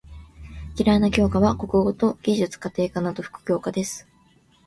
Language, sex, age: Japanese, female, under 19